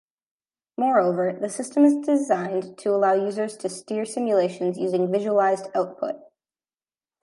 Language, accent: English, United States English